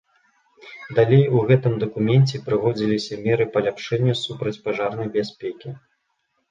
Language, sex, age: Belarusian, male, 19-29